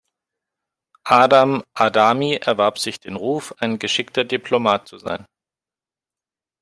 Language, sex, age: German, male, 30-39